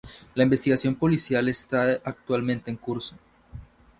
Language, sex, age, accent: Spanish, male, 19-29, Caribe: Cuba, Venezuela, Puerto Rico, República Dominicana, Panamá, Colombia caribeña, México caribeño, Costa del golfo de México